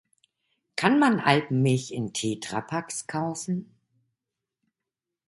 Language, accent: German, Deutschland Deutsch